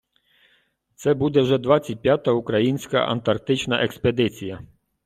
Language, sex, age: Ukrainian, male, 30-39